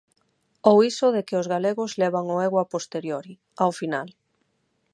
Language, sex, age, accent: Galician, female, 30-39, Normativo (estándar); Neofalante